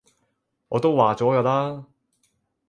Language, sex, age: Cantonese, male, 30-39